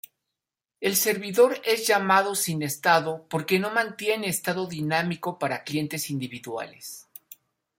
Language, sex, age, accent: Spanish, male, 50-59, México